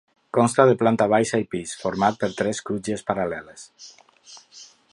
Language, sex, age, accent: Catalan, male, 40-49, valencià